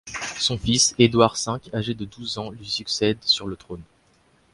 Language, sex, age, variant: French, male, under 19, Français de métropole